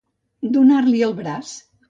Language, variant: Catalan, Central